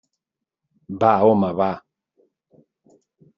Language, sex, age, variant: Catalan, male, 40-49, Central